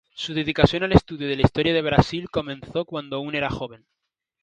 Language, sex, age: Spanish, male, 19-29